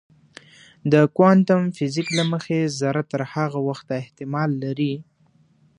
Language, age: Pashto, 19-29